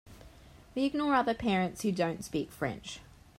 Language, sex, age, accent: English, female, 19-29, Australian English